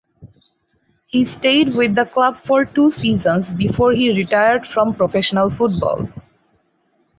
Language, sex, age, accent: English, female, 19-29, India and South Asia (India, Pakistan, Sri Lanka)